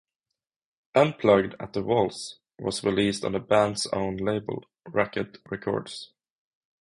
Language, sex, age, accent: English, male, 19-29, United States English; England English